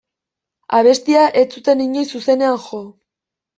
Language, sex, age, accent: Basque, female, under 19, Erdialdekoa edo Nafarra (Gipuzkoa, Nafarroa)